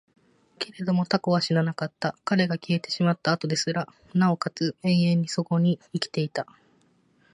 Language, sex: Japanese, female